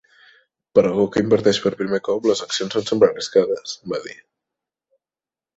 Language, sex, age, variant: Catalan, male, 19-29, Central